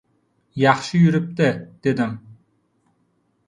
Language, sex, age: Uzbek, male, 19-29